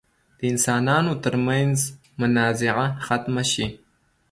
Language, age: Pashto, 19-29